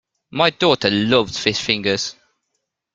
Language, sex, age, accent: English, male, under 19, England English